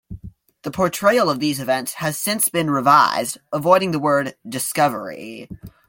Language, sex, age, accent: English, male, under 19, Canadian English